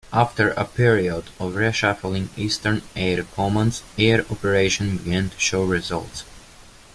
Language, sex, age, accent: English, male, 19-29, United States English